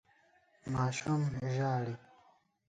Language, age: Pashto, 19-29